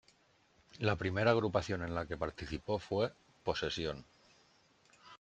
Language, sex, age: Spanish, male, 30-39